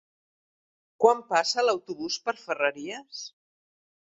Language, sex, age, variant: Catalan, female, 60-69, Central